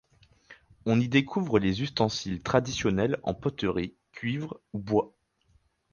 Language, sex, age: French, male, 19-29